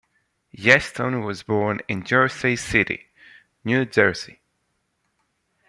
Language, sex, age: English, male, 19-29